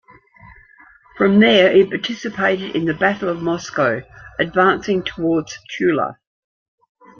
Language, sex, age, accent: English, female, 60-69, Australian English